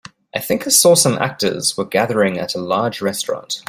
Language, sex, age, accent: English, male, 30-39, Southern African (South Africa, Zimbabwe, Namibia)